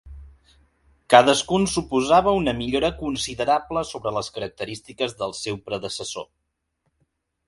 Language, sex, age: Catalan, male, 19-29